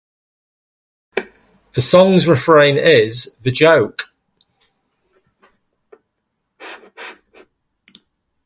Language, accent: English, England English